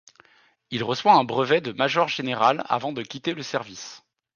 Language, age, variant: French, 30-39, Français de métropole